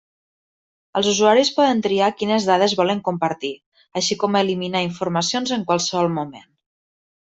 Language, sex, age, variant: Catalan, female, 30-39, Septentrional